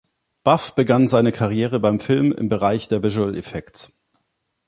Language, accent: German, Deutschland Deutsch